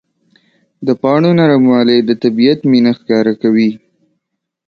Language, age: Pashto, 19-29